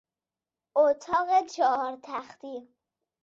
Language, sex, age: Persian, male, 19-29